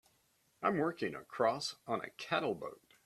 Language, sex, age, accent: English, male, 70-79, United States English